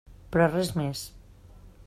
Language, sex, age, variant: Catalan, female, 40-49, Central